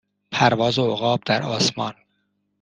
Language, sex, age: Persian, male, 50-59